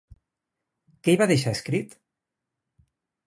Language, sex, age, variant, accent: Catalan, male, 30-39, Nord-Occidental, nord-occidental